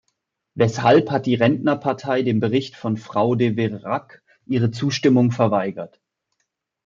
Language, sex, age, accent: German, male, 19-29, Deutschland Deutsch